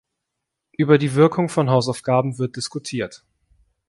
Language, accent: German, Deutschland Deutsch